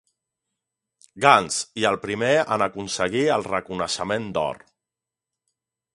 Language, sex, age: Catalan, male, 40-49